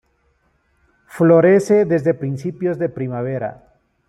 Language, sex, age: Spanish, male, 50-59